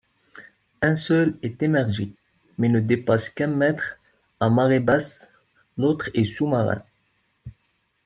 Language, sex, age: French, male, 19-29